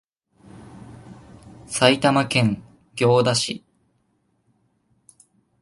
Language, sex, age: Japanese, male, 19-29